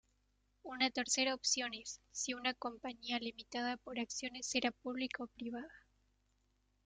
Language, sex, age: Spanish, female, 19-29